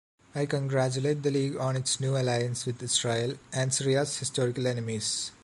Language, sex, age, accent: English, male, under 19, India and South Asia (India, Pakistan, Sri Lanka)